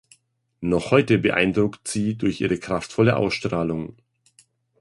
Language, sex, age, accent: German, male, 50-59, Deutschland Deutsch